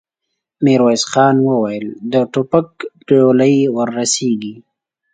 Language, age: Pashto, 19-29